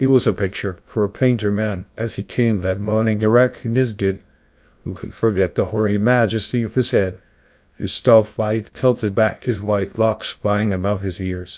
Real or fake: fake